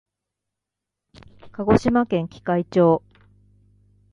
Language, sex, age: Japanese, female, 40-49